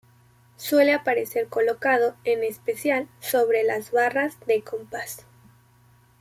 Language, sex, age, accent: Spanish, female, 19-29, México